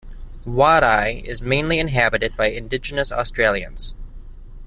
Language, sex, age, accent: English, male, 19-29, United States English